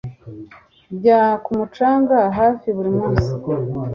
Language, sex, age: Kinyarwanda, female, 30-39